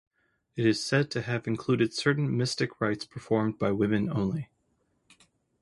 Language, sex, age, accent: English, male, 30-39, United States English